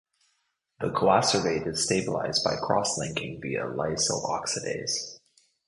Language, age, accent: English, 30-39, Canadian English